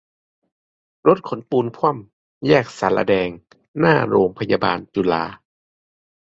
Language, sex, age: Thai, male, 30-39